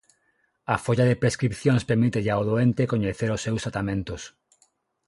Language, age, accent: Galician, 40-49, Normativo (estándar); Neofalante